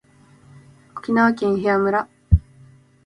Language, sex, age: Japanese, female, 19-29